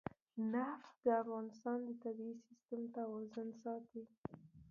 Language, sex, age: Pashto, female, under 19